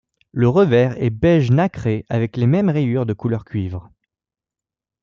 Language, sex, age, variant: French, male, 19-29, Français de métropole